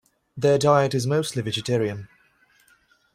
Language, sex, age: English, male, 19-29